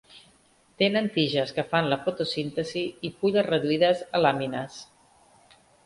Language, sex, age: Catalan, female, 40-49